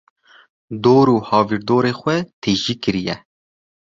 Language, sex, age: Kurdish, male, 19-29